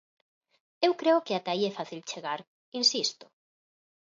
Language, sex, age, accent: Galician, female, 19-29, Normativo (estándar)